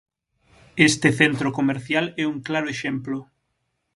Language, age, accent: Galician, 19-29, Normativo (estándar)